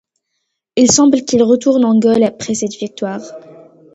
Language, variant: French, Français du nord de l'Afrique